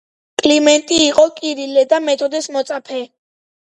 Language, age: Georgian, 19-29